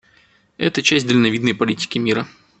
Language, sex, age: Russian, male, 30-39